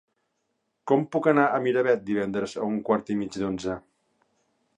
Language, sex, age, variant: Catalan, male, 50-59, Central